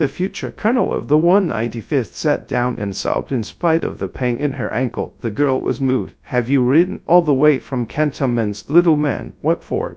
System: TTS, GradTTS